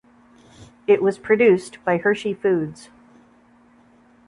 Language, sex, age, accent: English, female, 50-59, United States English